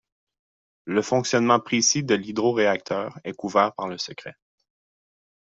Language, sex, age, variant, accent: French, male, 19-29, Français d'Amérique du Nord, Français du Canada